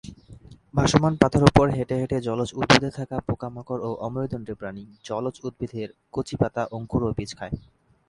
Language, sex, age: Bengali, male, 19-29